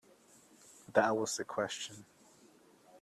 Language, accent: English, West Indies and Bermuda (Bahamas, Bermuda, Jamaica, Trinidad)